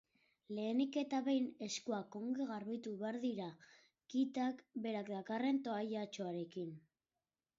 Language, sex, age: Basque, female, 40-49